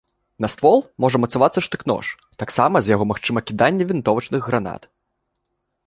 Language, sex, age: Belarusian, male, under 19